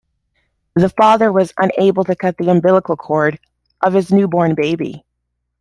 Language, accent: English, Canadian English